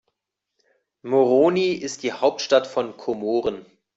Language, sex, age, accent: German, male, 40-49, Deutschland Deutsch